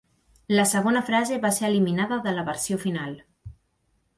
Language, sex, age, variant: Catalan, female, 19-29, Central